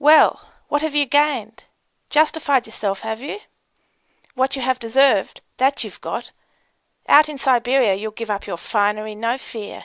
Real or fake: real